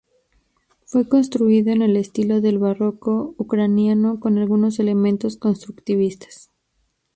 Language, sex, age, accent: Spanish, female, 19-29, México